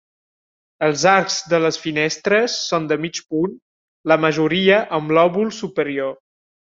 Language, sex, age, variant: Catalan, male, 19-29, Septentrional